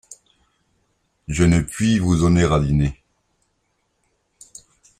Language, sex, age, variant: French, male, 60-69, Français de métropole